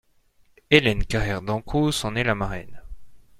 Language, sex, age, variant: French, male, 30-39, Français de métropole